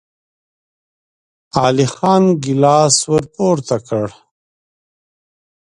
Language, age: Pashto, 30-39